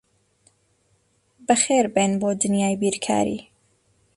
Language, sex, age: Central Kurdish, female, 19-29